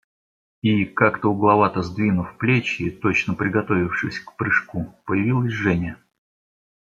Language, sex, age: Russian, male, 30-39